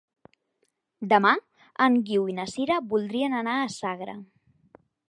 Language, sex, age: Catalan, female, 19-29